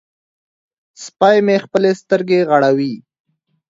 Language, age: Pashto, under 19